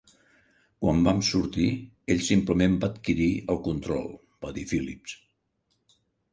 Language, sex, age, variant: Catalan, male, 70-79, Central